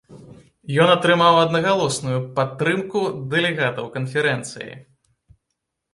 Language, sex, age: Belarusian, male, 19-29